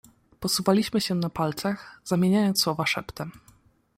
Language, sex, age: Polish, female, 19-29